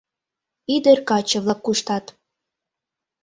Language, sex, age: Mari, female, under 19